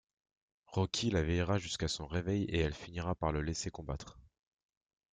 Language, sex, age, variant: French, male, 19-29, Français de métropole